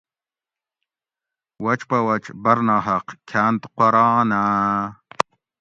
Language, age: Gawri, 40-49